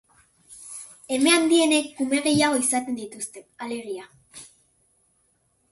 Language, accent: Basque, Erdialdekoa edo Nafarra (Gipuzkoa, Nafarroa)